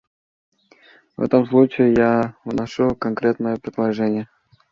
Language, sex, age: Russian, male, 19-29